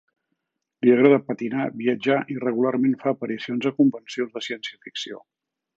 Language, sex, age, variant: Catalan, male, 60-69, Central